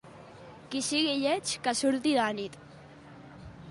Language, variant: Catalan, Central